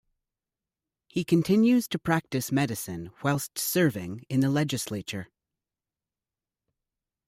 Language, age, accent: English, 30-39, United States English